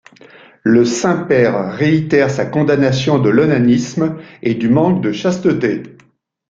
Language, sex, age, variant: French, male, 70-79, Français de métropole